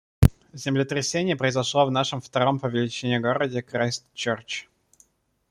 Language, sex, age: Russian, male, 30-39